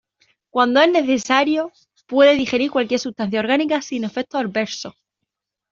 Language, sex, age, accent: Spanish, female, 19-29, España: Sur peninsular (Andalucia, Extremadura, Murcia)